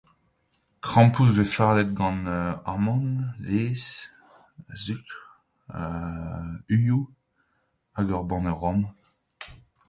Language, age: Breton, 19-29